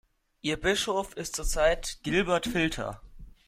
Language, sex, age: German, male, under 19